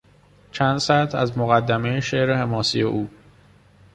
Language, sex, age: Persian, male, 19-29